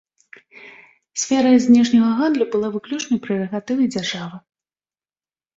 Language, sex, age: Belarusian, female, 30-39